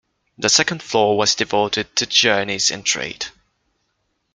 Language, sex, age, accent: English, male, 19-29, England English